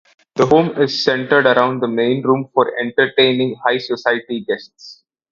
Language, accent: English, India and South Asia (India, Pakistan, Sri Lanka)